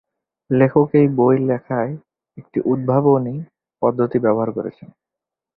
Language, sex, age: Bengali, male, 19-29